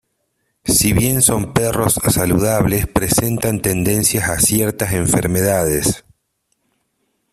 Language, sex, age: Spanish, male, 40-49